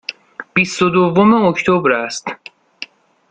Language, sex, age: Persian, male, 30-39